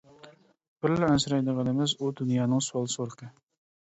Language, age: Uyghur, 30-39